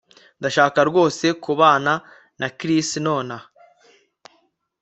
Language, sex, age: Kinyarwanda, male, 19-29